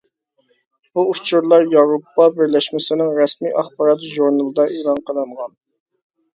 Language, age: Uyghur, 19-29